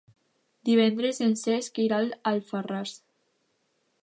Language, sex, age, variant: Catalan, female, under 19, Alacantí